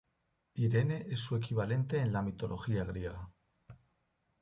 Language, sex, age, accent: Spanish, male, 40-49, España: Centro-Sur peninsular (Madrid, Toledo, Castilla-La Mancha)